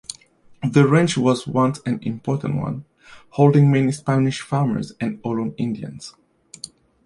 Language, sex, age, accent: English, male, 19-29, Canadian English